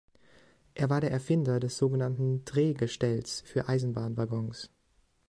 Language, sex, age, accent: German, male, 19-29, Deutschland Deutsch